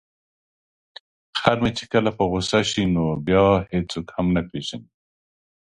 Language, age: Pashto, 60-69